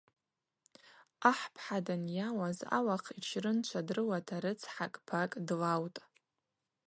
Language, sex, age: Abaza, female, 19-29